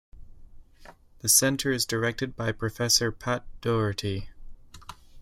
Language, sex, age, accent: English, male, 30-39, Canadian English